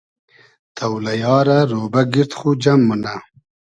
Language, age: Hazaragi, 30-39